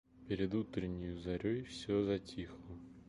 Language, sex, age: Russian, male, 30-39